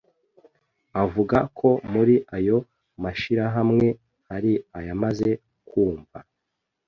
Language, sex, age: Kinyarwanda, male, 30-39